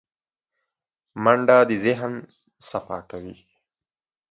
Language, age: Pashto, 19-29